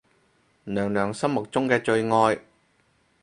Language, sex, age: Cantonese, male, 30-39